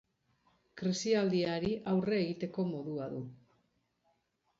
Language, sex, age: Basque, female, 50-59